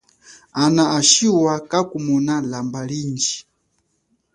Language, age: Chokwe, 40-49